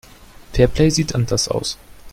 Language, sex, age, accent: German, male, under 19, Deutschland Deutsch